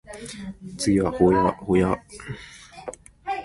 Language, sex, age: Japanese, male, 19-29